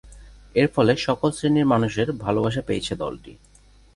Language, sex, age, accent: Bengali, male, 19-29, Native